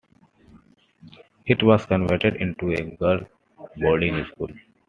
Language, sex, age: English, male, 19-29